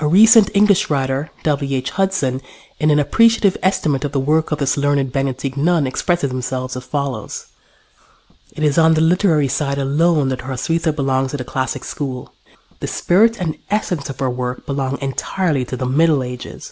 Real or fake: real